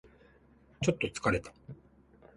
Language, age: Japanese, 30-39